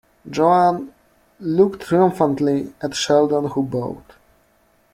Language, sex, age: English, male, 30-39